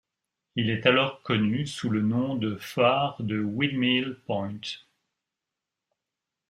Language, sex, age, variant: French, male, 50-59, Français de métropole